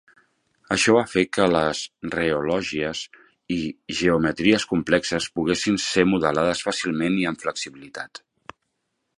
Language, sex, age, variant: Catalan, male, 40-49, Central